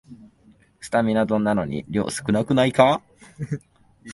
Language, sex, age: Japanese, male, 19-29